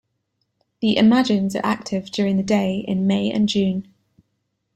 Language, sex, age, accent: English, female, 19-29, England English